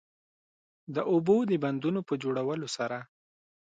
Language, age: Pashto, 19-29